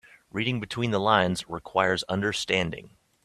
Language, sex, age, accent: English, male, 40-49, United States English